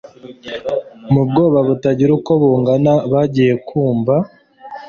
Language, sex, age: Kinyarwanda, male, 19-29